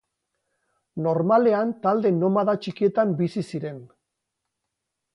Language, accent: Basque, Mendebalekoa (Araba, Bizkaia, Gipuzkoako mendebaleko herri batzuk)